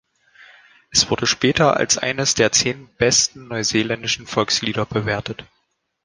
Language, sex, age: German, male, 19-29